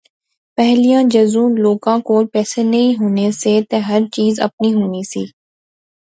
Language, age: Pahari-Potwari, 19-29